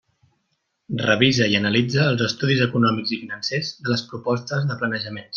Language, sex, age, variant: Catalan, male, 30-39, Central